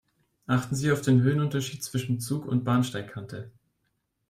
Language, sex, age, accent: German, male, 19-29, Deutschland Deutsch